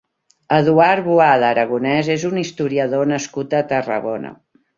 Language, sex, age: Catalan, female, 50-59